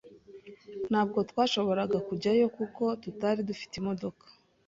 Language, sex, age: Kinyarwanda, female, 19-29